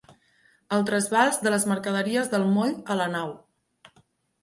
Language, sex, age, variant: Catalan, female, 19-29, Central